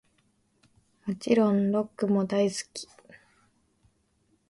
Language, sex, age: Japanese, female, 19-29